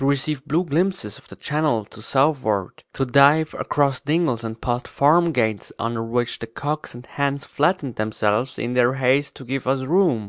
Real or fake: real